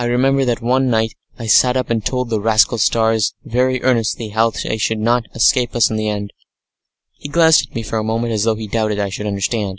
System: none